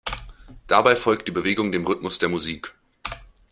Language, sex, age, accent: German, male, 19-29, Deutschland Deutsch